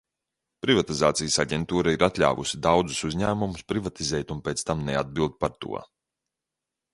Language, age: Latvian, 30-39